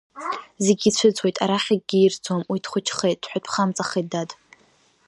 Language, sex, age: Abkhazian, female, under 19